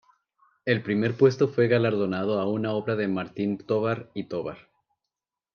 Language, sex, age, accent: Spanish, male, 40-49, México